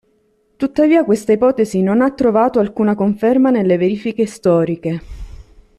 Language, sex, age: Italian, female, 30-39